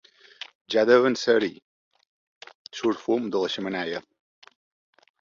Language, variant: Catalan, Balear